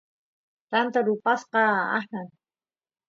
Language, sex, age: Santiago del Estero Quichua, female, 50-59